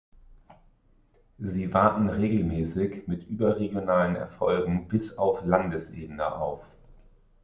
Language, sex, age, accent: German, male, 40-49, Deutschland Deutsch